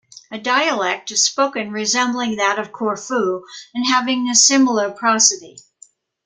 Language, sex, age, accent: English, female, 70-79, United States English